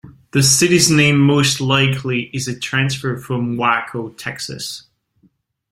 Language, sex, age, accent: English, male, 30-39, United States English